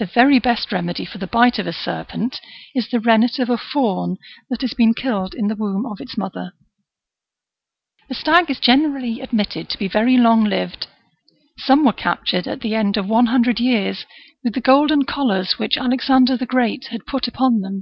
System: none